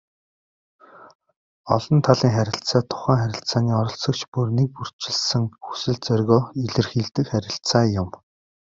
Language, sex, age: Mongolian, male, 30-39